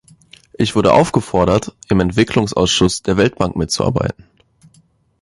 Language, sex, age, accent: German, male, 19-29, Deutschland Deutsch